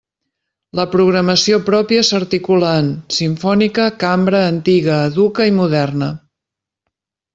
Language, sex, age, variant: Catalan, female, 50-59, Central